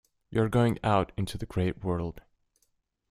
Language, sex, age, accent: English, male, 30-39, United States English